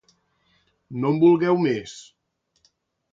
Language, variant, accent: Catalan, Central, central